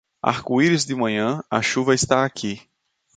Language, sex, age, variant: Portuguese, male, 30-39, Portuguese (Brasil)